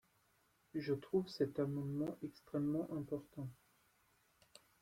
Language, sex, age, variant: French, male, 19-29, Français de métropole